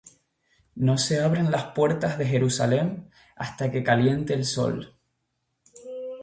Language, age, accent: Spanish, under 19, España: Islas Canarias